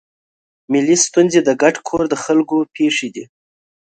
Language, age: Pashto, 30-39